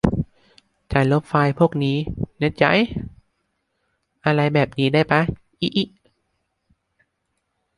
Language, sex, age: Thai, male, under 19